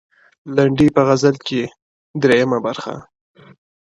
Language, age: Pashto, 19-29